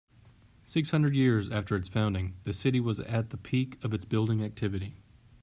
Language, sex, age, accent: English, male, 30-39, United States English